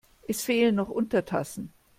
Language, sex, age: German, female, 50-59